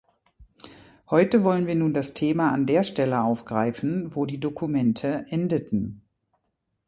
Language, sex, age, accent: German, female, 50-59, Deutschland Deutsch